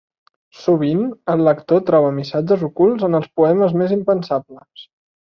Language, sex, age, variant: Catalan, male, 30-39, Central